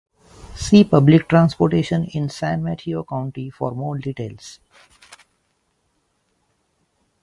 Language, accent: English, India and South Asia (India, Pakistan, Sri Lanka)